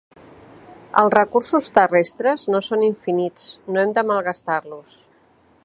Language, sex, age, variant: Catalan, female, 50-59, Central